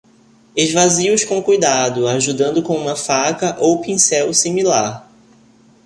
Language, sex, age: Portuguese, male, 30-39